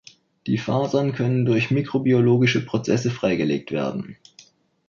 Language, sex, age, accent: German, male, 19-29, Deutschland Deutsch